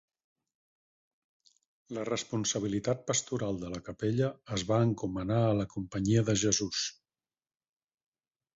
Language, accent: Catalan, Barcelona